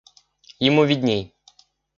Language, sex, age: Russian, male, 19-29